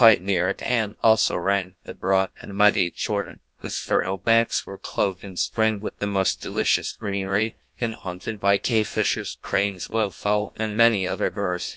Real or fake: fake